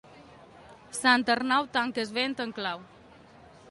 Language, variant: Catalan, Septentrional